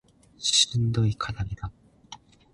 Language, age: Japanese, 19-29